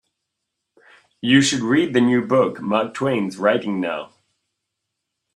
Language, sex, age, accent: English, male, 40-49, United States English